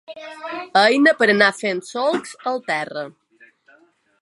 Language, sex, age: Catalan, female, 40-49